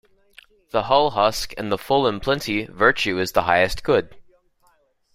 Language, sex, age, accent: English, male, 19-29, United States English